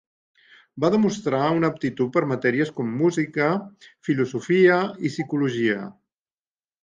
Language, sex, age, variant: Catalan, male, 50-59, Central